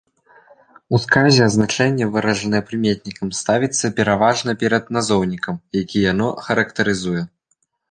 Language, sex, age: Belarusian, male, 19-29